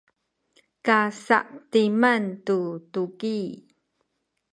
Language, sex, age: Sakizaya, female, 50-59